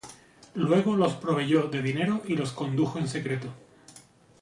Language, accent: Spanish, España: Sur peninsular (Andalucia, Extremadura, Murcia)